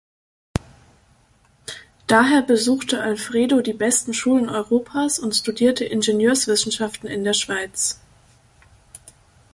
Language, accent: German, Deutschland Deutsch